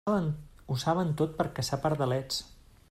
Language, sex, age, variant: Catalan, male, 40-49, Central